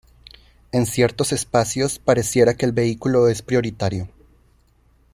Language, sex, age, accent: Spanish, male, 19-29, México